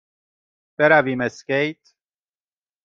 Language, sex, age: Persian, male, 40-49